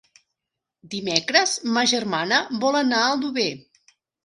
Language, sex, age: Catalan, female, 40-49